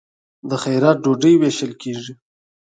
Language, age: Pashto, 19-29